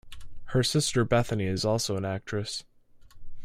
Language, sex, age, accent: English, male, under 19, United States English